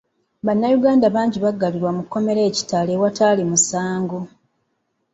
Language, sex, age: Ganda, female, 30-39